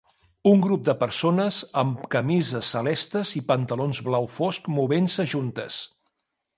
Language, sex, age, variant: Catalan, male, 40-49, Central